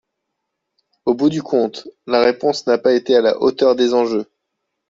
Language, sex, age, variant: French, male, 19-29, Français de métropole